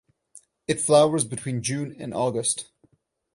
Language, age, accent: English, 19-29, United States English